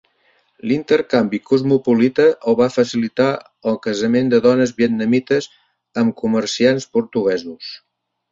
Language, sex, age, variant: Catalan, male, 60-69, Central